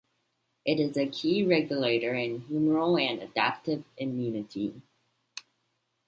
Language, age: English, under 19